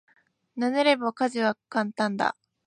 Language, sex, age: Japanese, female, 19-29